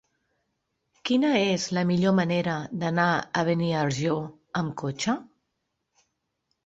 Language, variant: Catalan, Central